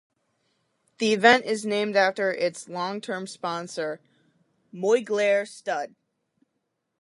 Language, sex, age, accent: English, female, under 19, United States English